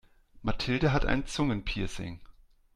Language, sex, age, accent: German, male, 40-49, Deutschland Deutsch